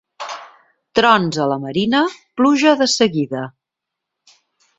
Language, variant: Catalan, Central